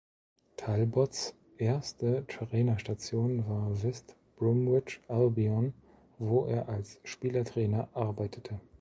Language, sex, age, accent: German, male, 30-39, Deutschland Deutsch